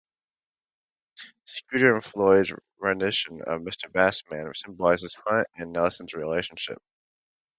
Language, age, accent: English, 19-29, United States English